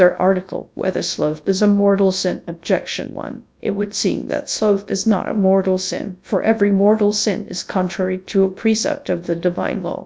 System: TTS, GradTTS